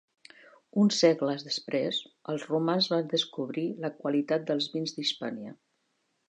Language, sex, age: Catalan, female, 60-69